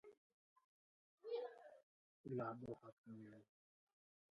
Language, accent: English, United States English